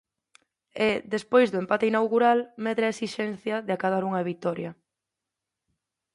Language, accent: Galician, Normativo (estándar)